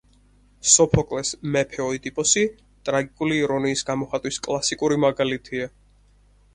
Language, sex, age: Georgian, male, 19-29